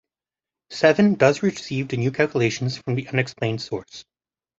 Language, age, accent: English, 30-39, Canadian English